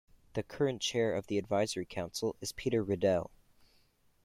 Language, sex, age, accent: English, male, 19-29, Canadian English